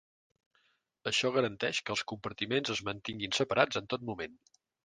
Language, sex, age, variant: Catalan, male, 50-59, Central